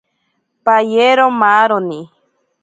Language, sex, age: Ashéninka Perené, female, 19-29